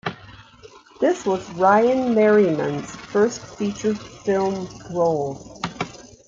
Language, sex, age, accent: English, female, 50-59, United States English